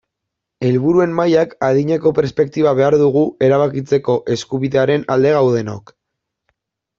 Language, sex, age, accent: Basque, male, 19-29, Mendebalekoa (Araba, Bizkaia, Gipuzkoako mendebaleko herri batzuk)